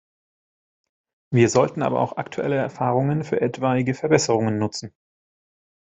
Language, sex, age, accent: German, male, 30-39, Deutschland Deutsch